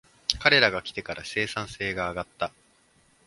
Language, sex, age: Japanese, male, 19-29